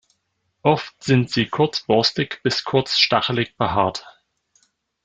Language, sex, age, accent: German, male, 30-39, Deutschland Deutsch